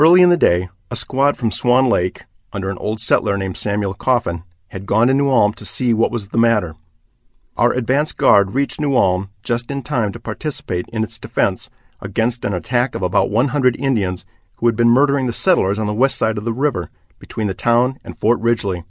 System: none